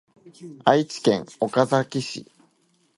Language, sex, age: Japanese, male, under 19